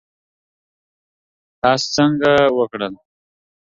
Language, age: Pashto, 19-29